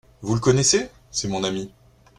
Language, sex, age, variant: French, male, 40-49, Français de métropole